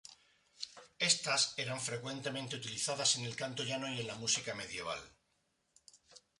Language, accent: Spanish, España: Sur peninsular (Andalucia, Extremadura, Murcia)